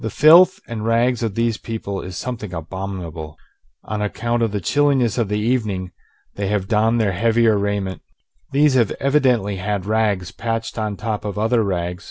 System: none